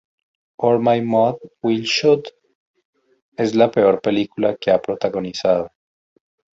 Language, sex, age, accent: Spanish, male, 30-39, Andino-Pacífico: Colombia, Perú, Ecuador, oeste de Bolivia y Venezuela andina